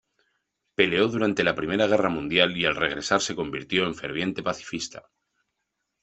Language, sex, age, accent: Spanish, male, 40-49, España: Centro-Sur peninsular (Madrid, Toledo, Castilla-La Mancha)